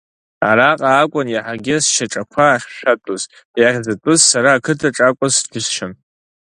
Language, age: Abkhazian, under 19